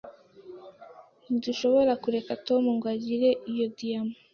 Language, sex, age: Kinyarwanda, female, 19-29